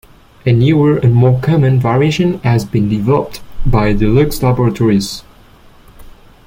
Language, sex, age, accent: English, male, 19-29, England English